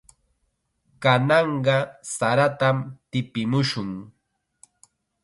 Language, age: Chiquián Ancash Quechua, 19-29